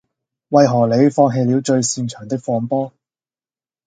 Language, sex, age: Cantonese, male, under 19